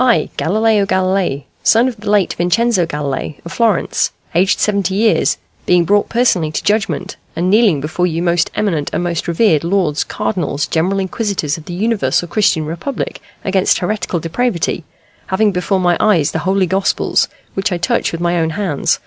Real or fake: real